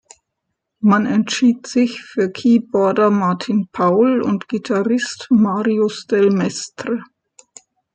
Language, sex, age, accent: German, female, 60-69, Deutschland Deutsch